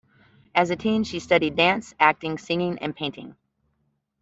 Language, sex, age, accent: English, female, 50-59, United States English